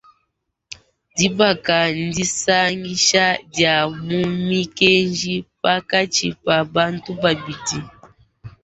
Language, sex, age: Luba-Lulua, female, 19-29